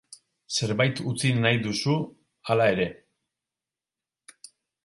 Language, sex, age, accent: Basque, male, 40-49, Mendebalekoa (Araba, Bizkaia, Gipuzkoako mendebaleko herri batzuk)